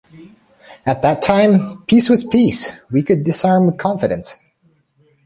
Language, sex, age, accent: English, male, 30-39, United States English